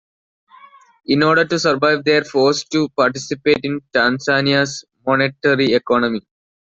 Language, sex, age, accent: English, male, under 19, India and South Asia (India, Pakistan, Sri Lanka)